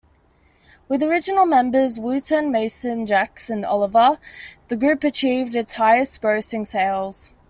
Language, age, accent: English, under 19, Australian English